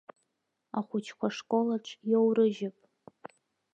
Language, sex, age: Abkhazian, female, under 19